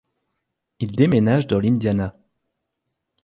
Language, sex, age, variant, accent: French, male, 30-39, Français d'Europe, Français de Belgique